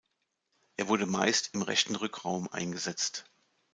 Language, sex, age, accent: German, male, 50-59, Deutschland Deutsch